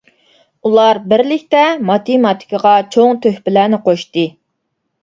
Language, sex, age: Uyghur, female, 19-29